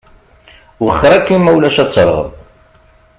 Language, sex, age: Kabyle, male, 40-49